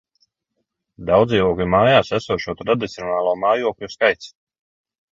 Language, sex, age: Latvian, male, 30-39